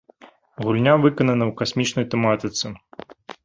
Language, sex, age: Belarusian, male, 30-39